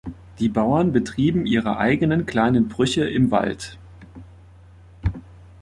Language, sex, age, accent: German, male, 30-39, Deutschland Deutsch